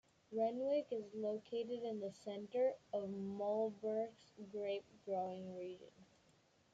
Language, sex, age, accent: English, male, under 19, United States English